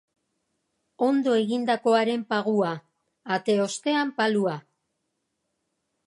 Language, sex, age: Basque, female, 60-69